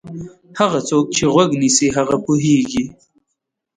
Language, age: Pashto, 30-39